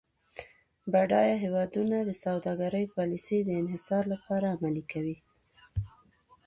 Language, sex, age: Pashto, female, 19-29